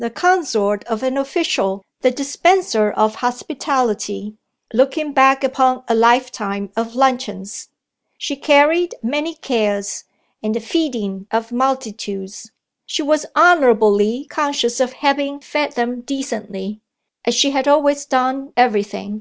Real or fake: real